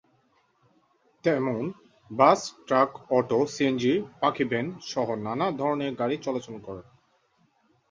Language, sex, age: Bengali, male, 19-29